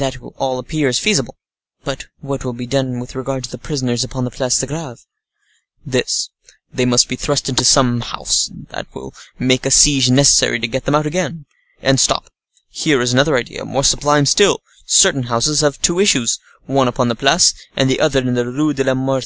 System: none